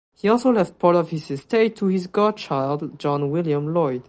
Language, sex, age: English, male, 19-29